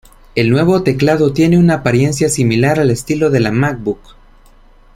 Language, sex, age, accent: Spanish, male, 19-29, América central